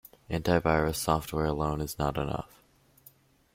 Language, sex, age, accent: English, male, under 19, United States English